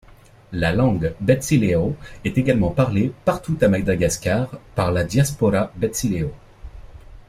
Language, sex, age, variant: French, male, 19-29, Français de métropole